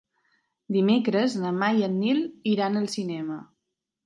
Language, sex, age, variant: Catalan, female, 30-39, Balear